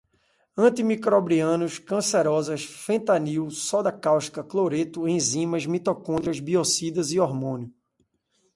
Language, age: Portuguese, 40-49